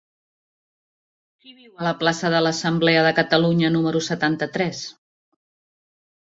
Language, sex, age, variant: Catalan, female, 50-59, Central